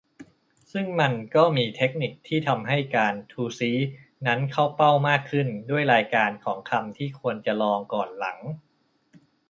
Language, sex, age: Thai, male, 30-39